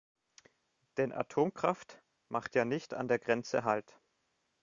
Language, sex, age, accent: German, male, 30-39, Deutschland Deutsch